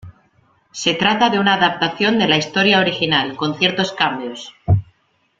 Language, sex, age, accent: Spanish, female, 30-39, España: Centro-Sur peninsular (Madrid, Toledo, Castilla-La Mancha)